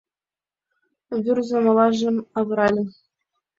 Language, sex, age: Mari, female, 19-29